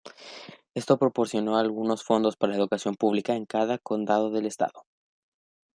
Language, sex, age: Spanish, male, 19-29